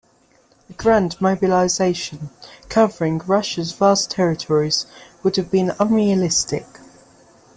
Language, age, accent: English, under 19, England English